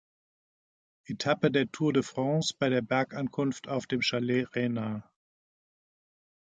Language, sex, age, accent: German, male, 50-59, Deutschland Deutsch